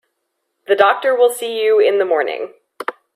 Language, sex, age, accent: English, female, 19-29, United States English